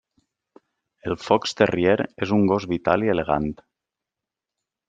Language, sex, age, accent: Catalan, male, 30-39, valencià